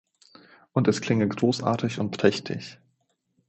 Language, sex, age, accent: German, male, 30-39, Deutschland Deutsch